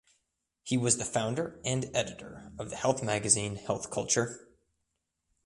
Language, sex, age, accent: English, male, 19-29, United States English